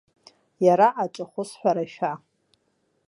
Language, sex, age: Abkhazian, female, 19-29